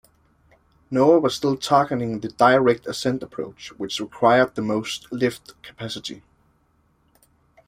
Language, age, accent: English, 19-29, England English